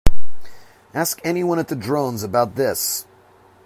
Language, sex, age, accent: English, male, 40-49, United States English